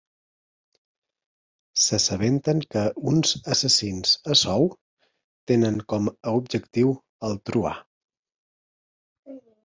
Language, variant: Catalan, Central